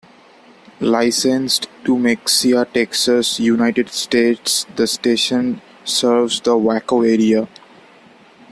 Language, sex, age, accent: English, male, 19-29, India and South Asia (India, Pakistan, Sri Lanka)